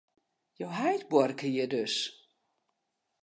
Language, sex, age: Western Frisian, female, 60-69